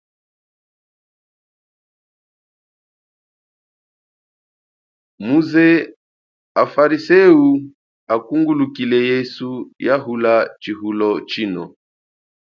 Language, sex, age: Chokwe, male, 40-49